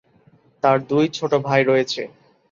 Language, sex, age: Bengali, male, 19-29